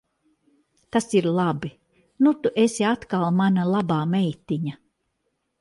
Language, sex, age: Latvian, female, 60-69